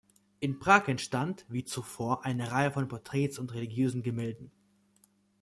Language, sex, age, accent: German, male, 19-29, Deutschland Deutsch